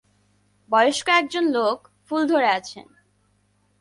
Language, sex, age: Bengali, male, 19-29